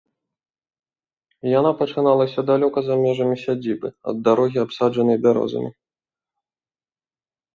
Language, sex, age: Belarusian, male, 30-39